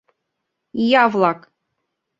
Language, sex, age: Mari, female, 40-49